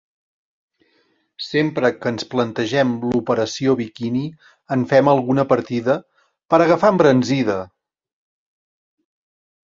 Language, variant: Catalan, Central